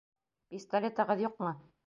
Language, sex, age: Bashkir, female, 40-49